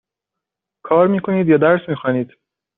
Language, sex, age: Persian, male, under 19